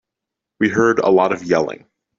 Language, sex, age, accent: English, male, under 19, United States English